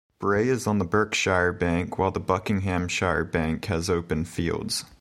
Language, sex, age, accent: English, male, 19-29, United States English